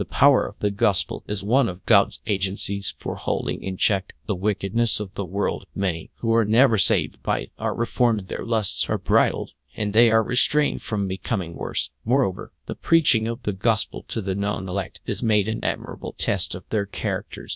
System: TTS, GradTTS